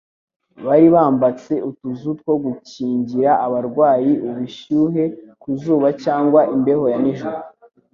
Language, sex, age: Kinyarwanda, male, under 19